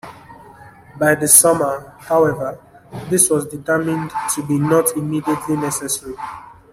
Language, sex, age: English, male, 19-29